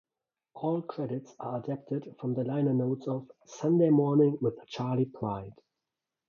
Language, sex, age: English, male, 30-39